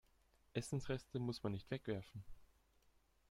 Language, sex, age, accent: German, male, under 19, Österreichisches Deutsch